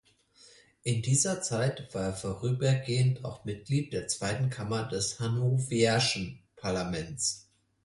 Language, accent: German, Deutschland Deutsch